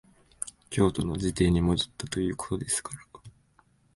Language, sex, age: Japanese, male, 19-29